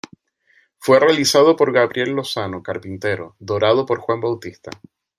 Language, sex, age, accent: Spanish, male, 30-39, España: Islas Canarias